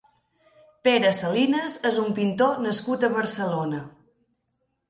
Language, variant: Catalan, Balear